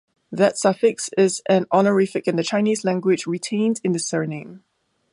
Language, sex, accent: English, female, Singaporean English